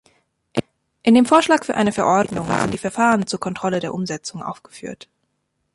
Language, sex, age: German, female, 19-29